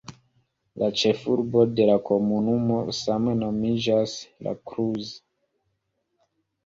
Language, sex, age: Esperanto, male, 19-29